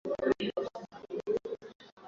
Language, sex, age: Swahili, male, 19-29